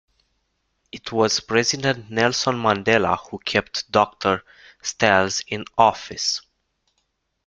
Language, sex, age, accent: English, male, 19-29, United States English